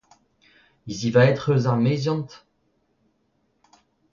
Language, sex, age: Breton, male, 30-39